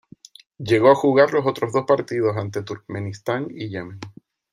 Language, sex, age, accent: Spanish, male, 30-39, España: Islas Canarias